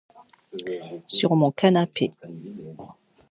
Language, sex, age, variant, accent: French, female, 50-59, Français de métropole, Français d’Allemagne